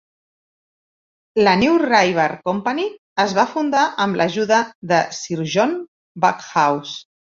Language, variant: Catalan, Central